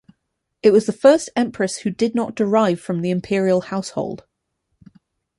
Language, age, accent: English, 30-39, England English